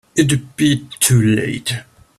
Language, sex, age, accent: English, male, 30-39, England English